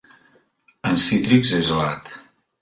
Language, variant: Catalan, Central